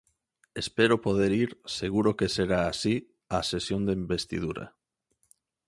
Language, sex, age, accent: Galician, male, 19-29, Normativo (estándar)